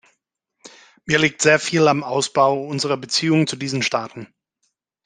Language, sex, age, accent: German, male, 50-59, Deutschland Deutsch